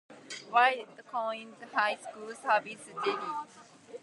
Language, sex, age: English, female, 19-29